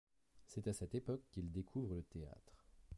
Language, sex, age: French, male, 30-39